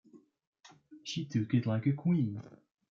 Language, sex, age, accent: English, male, 19-29, England English